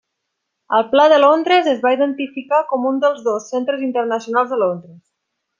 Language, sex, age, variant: Catalan, female, 19-29, Nord-Occidental